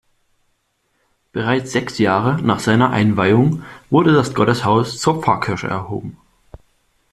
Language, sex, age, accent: German, male, 19-29, Deutschland Deutsch